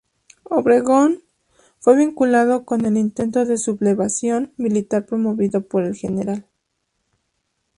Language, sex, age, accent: Spanish, female, 19-29, México